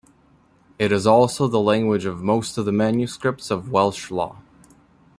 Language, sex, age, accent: English, male, 19-29, United States English